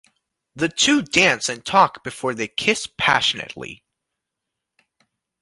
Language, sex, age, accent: English, male, 19-29, United States English